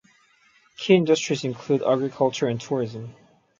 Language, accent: English, United States English